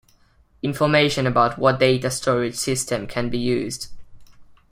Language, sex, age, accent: English, male, under 19, England English